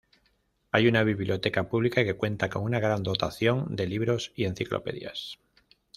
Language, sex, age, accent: Spanish, male, 50-59, España: Norte peninsular (Asturias, Castilla y León, Cantabria, País Vasco, Navarra, Aragón, La Rioja, Guadalajara, Cuenca)